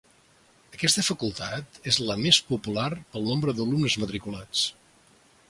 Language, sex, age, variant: Catalan, male, 60-69, Central